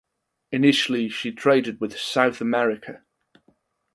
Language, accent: English, England English